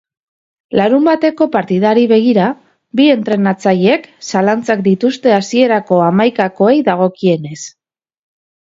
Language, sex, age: Basque, female, 30-39